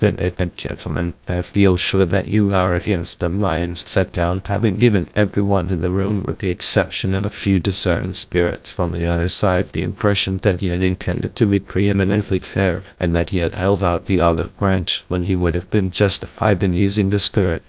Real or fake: fake